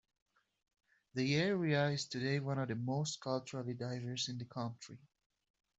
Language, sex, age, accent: English, male, 19-29, United States English